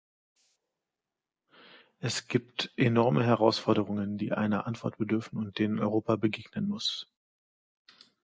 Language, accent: German, Deutschland Deutsch